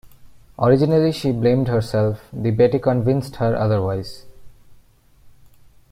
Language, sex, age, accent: English, male, 19-29, India and South Asia (India, Pakistan, Sri Lanka)